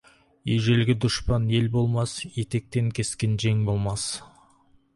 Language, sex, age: Kazakh, male, 19-29